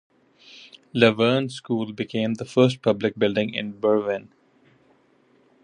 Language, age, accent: English, 40-49, India and South Asia (India, Pakistan, Sri Lanka)